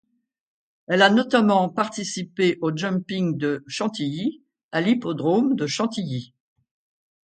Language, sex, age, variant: French, female, 60-69, Français de métropole